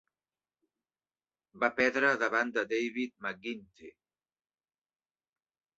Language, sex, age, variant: Catalan, male, 40-49, Central